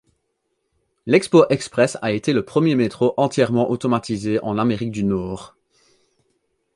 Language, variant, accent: French, Français d'Europe, Français de Belgique